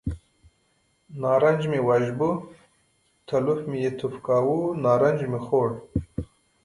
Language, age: Pashto, 30-39